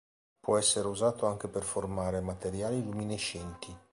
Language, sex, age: Italian, male, 40-49